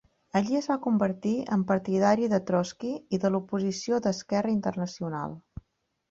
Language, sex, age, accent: Catalan, female, 50-59, Empordanès